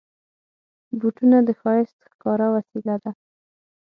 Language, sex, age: Pashto, female, 19-29